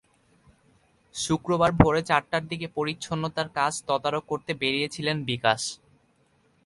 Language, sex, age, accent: Bengali, male, under 19, প্রমিত